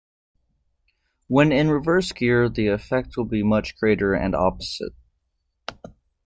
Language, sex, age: English, male, 19-29